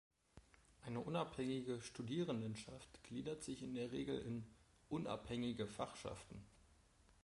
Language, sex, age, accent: German, male, 19-29, Deutschland Deutsch